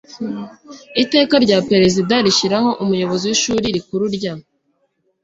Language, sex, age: Kinyarwanda, female, 19-29